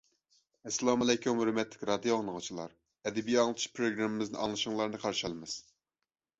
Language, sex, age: Uyghur, male, 19-29